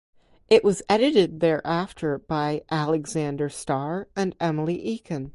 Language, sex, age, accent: English, female, under 19, United States English